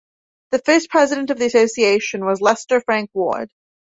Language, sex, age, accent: English, female, 19-29, England English